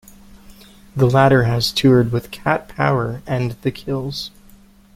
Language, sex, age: English, male, under 19